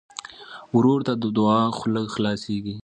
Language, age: Pashto, 19-29